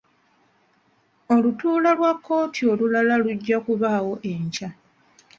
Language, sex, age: Ganda, female, 30-39